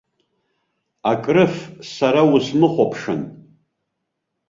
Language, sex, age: Abkhazian, male, 50-59